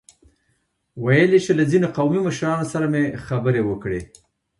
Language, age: Pashto, 50-59